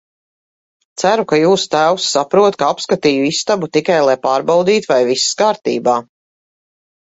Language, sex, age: Latvian, female, 40-49